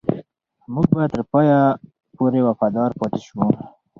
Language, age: Pashto, 19-29